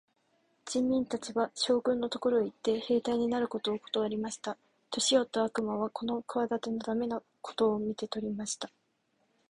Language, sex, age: Japanese, female, under 19